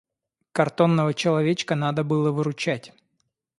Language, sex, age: Russian, male, 30-39